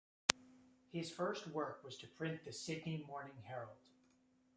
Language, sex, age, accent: English, male, 19-29, United States English